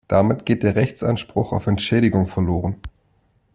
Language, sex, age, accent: German, male, 30-39, Deutschland Deutsch